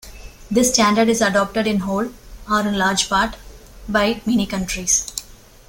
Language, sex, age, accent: English, female, 30-39, India and South Asia (India, Pakistan, Sri Lanka)